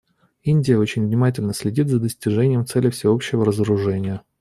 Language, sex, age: Russian, male, 30-39